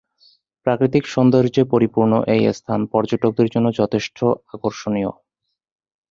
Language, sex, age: Bengali, male, 19-29